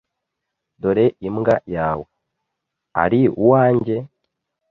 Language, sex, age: Kinyarwanda, male, 19-29